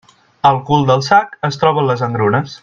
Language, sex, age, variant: Catalan, male, 19-29, Central